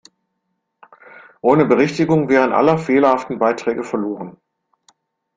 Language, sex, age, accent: German, male, 50-59, Deutschland Deutsch